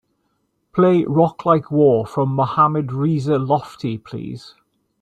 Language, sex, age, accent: English, male, 60-69, Welsh English